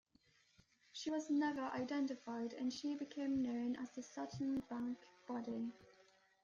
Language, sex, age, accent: English, female, under 19, England English